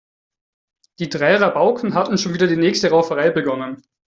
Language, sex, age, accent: German, male, 19-29, Österreichisches Deutsch